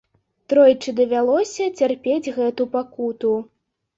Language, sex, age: Belarusian, female, under 19